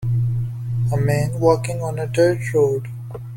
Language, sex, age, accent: English, male, 19-29, India and South Asia (India, Pakistan, Sri Lanka)